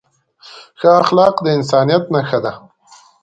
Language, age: Pashto, 19-29